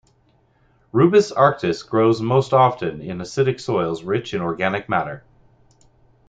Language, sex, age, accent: English, male, 40-49, Canadian English